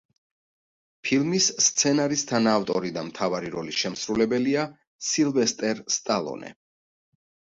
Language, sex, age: Georgian, male, 40-49